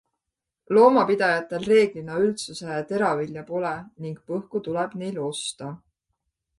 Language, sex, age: Estonian, female, 30-39